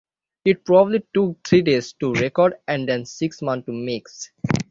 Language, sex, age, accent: English, male, 19-29, United States English; England English